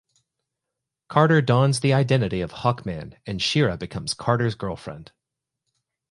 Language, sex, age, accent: English, male, 30-39, United States English